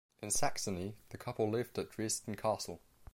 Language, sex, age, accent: English, male, under 19, England English